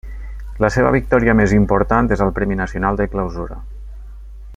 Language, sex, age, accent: Catalan, male, 40-49, valencià